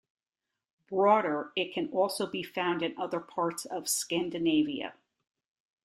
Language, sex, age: English, female, 50-59